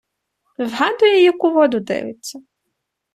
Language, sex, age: Ukrainian, female, 30-39